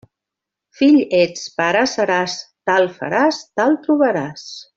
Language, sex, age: Catalan, female, 50-59